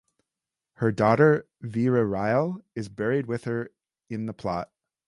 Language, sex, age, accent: English, male, 30-39, United States English